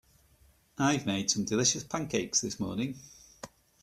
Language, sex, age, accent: English, male, 30-39, England English